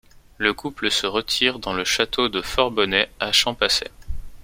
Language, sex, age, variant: French, male, 30-39, Français de métropole